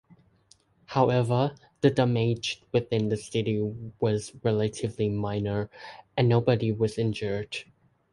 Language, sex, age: English, male, 19-29